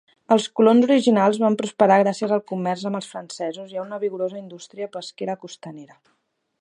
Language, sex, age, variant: Catalan, female, 30-39, Central